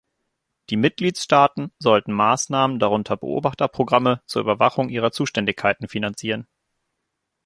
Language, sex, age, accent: German, male, 30-39, Deutschland Deutsch